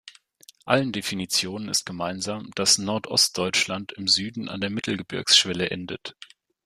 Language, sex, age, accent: German, male, 19-29, Deutschland Deutsch